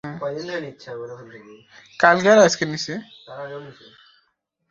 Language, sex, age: Bengali, male, 19-29